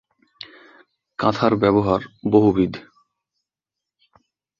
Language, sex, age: Bengali, male, 19-29